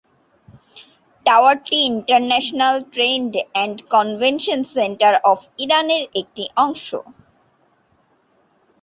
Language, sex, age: Bengali, female, 19-29